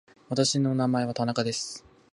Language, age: Japanese, 19-29